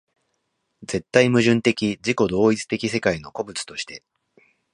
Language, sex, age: Japanese, male, 30-39